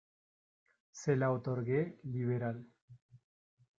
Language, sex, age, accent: Spanish, male, 30-39, Rioplatense: Argentina, Uruguay, este de Bolivia, Paraguay